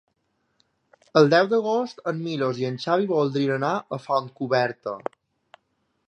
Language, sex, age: Catalan, male, 19-29